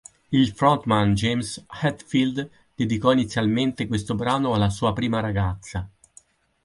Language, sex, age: Italian, male, 50-59